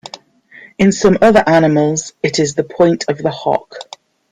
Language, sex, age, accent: English, female, 40-49, England English